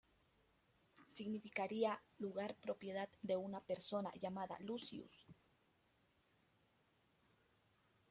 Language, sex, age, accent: Spanish, female, 19-29, Andino-Pacífico: Colombia, Perú, Ecuador, oeste de Bolivia y Venezuela andina